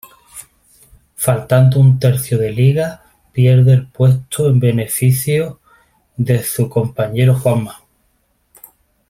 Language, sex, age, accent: Spanish, male, 30-39, España: Sur peninsular (Andalucia, Extremadura, Murcia)